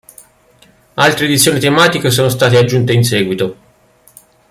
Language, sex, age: Italian, male, 40-49